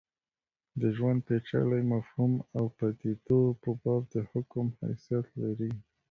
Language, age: Pashto, 19-29